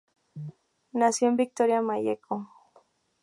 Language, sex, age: Spanish, female, 19-29